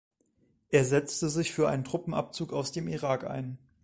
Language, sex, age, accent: German, male, 19-29, Deutschland Deutsch